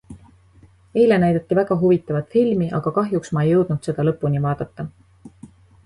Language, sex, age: Estonian, female, 30-39